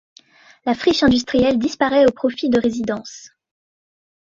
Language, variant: French, Français de métropole